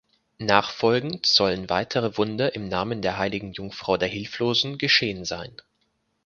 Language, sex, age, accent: German, male, 19-29, Deutschland Deutsch